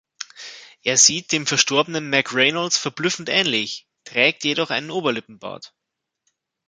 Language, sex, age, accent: German, male, 30-39, Deutschland Deutsch